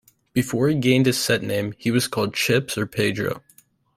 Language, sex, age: English, male, under 19